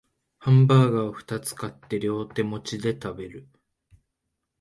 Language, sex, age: Japanese, male, 19-29